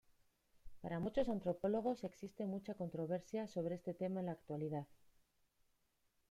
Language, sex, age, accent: Spanish, female, 30-39, España: Norte peninsular (Asturias, Castilla y León, Cantabria, País Vasco, Navarra, Aragón, La Rioja, Guadalajara, Cuenca)